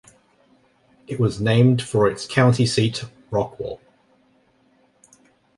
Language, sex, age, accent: English, male, 30-39, Australian English